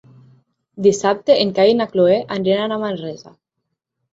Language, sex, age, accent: Catalan, female, 19-29, Lleidatà